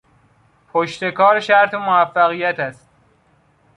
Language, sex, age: Persian, male, 19-29